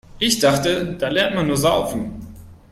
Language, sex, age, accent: German, male, 30-39, Deutschland Deutsch